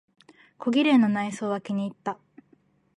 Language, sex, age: Japanese, female, 19-29